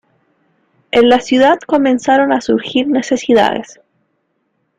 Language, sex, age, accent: Spanish, female, 19-29, Chileno: Chile, Cuyo